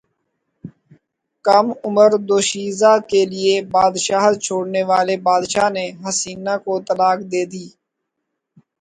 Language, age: Urdu, 40-49